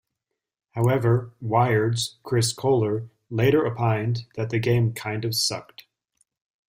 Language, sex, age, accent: English, male, 30-39, United States English